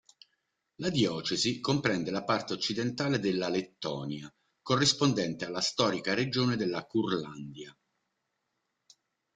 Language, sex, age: Italian, male, 50-59